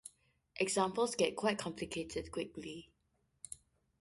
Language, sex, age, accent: English, female, 19-29, England English; Singaporean English